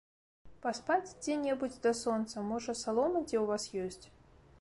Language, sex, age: Belarusian, female, 19-29